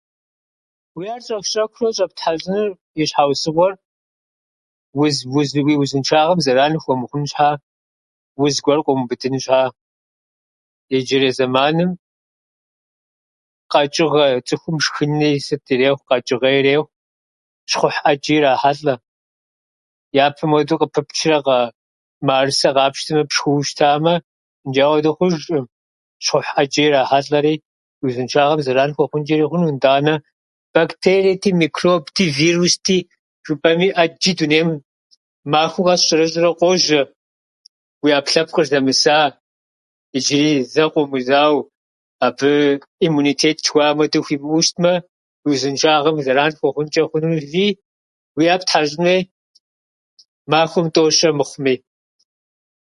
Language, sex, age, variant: Kabardian, male, 50-59, Адыгэбзэ (Къэбэрдей, Кирил, псоми зэдай)